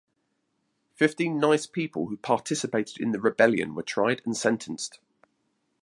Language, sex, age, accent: English, male, 40-49, England English